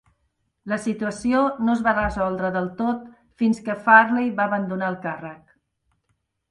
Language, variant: Catalan, Central